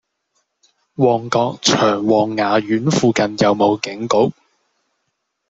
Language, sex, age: Cantonese, male, under 19